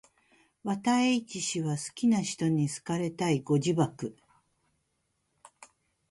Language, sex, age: Japanese, female, 50-59